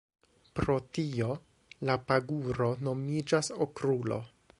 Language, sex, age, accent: Esperanto, male, 19-29, Internacia